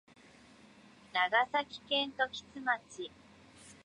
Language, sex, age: Japanese, male, 19-29